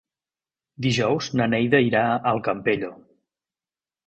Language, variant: Catalan, Central